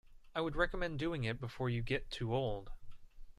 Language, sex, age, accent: English, male, 19-29, United States English